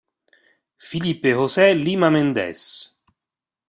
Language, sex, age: Italian, male, 50-59